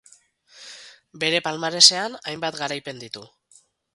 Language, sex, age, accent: Basque, female, 40-49, Mendebalekoa (Araba, Bizkaia, Gipuzkoako mendebaleko herri batzuk)